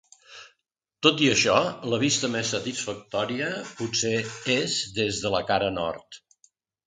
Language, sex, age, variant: Catalan, male, 60-69, Central